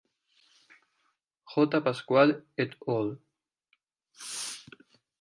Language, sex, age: Spanish, female, 19-29